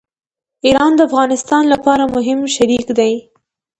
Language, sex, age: Pashto, female, under 19